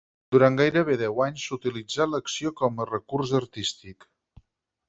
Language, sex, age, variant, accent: Catalan, male, 50-59, Central, central